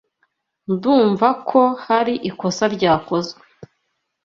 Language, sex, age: Kinyarwanda, female, 19-29